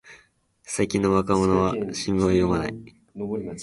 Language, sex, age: Japanese, male, under 19